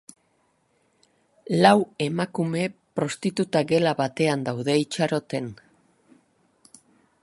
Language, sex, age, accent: Basque, female, 60-69, Erdialdekoa edo Nafarra (Gipuzkoa, Nafarroa)